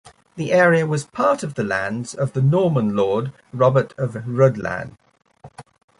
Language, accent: English, England English